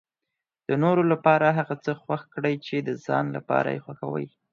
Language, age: Pashto, 19-29